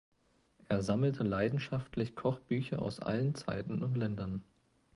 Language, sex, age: German, male, 19-29